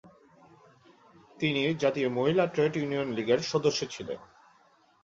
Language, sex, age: Bengali, male, 19-29